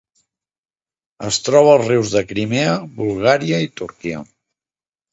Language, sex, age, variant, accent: Catalan, male, 40-49, Central, central